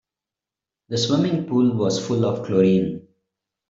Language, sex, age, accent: English, male, 40-49, India and South Asia (India, Pakistan, Sri Lanka)